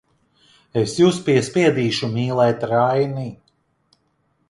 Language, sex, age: Latvian, male, 40-49